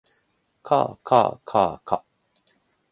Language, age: Japanese, 40-49